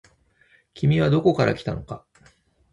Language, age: Japanese, 40-49